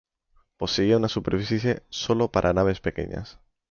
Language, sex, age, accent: Spanish, male, 19-29, España: Centro-Sur peninsular (Madrid, Toledo, Castilla-La Mancha); España: Islas Canarias